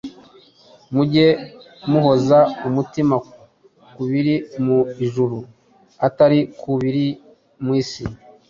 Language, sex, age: Kinyarwanda, male, 30-39